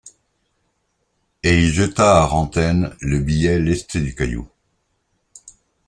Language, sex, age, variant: French, male, 60-69, Français de métropole